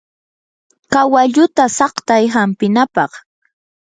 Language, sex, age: Yanahuanca Pasco Quechua, female, 19-29